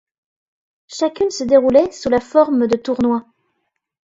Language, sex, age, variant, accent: French, female, 19-29, Français d'Europe, Français de Belgique